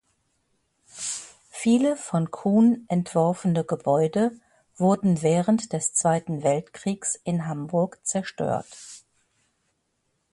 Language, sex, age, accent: German, female, 60-69, Deutschland Deutsch